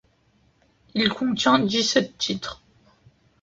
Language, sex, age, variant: French, male, under 19, Français de métropole